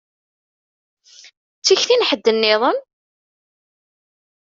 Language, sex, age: Kabyle, female, 19-29